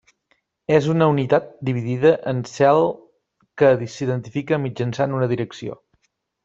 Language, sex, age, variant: Catalan, male, 30-39, Nord-Occidental